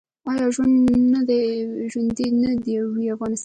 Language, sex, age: Pashto, female, 19-29